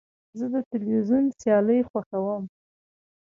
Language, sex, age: Pashto, female, 19-29